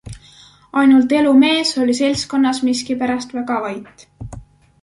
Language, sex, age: Estonian, male, 19-29